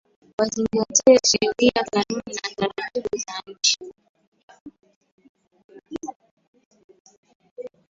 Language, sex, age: Swahili, female, 19-29